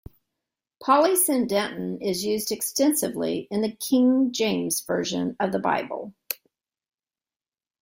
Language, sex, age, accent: English, female, 60-69, United States English